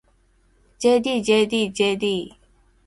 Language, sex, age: Japanese, female, 40-49